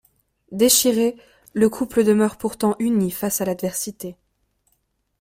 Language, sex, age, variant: French, female, 19-29, Français de métropole